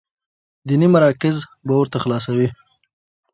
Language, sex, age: Pashto, male, 19-29